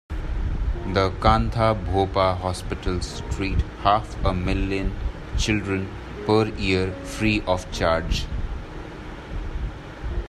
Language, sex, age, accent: English, male, 30-39, India and South Asia (India, Pakistan, Sri Lanka)